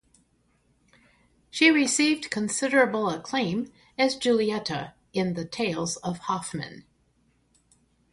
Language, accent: English, United States English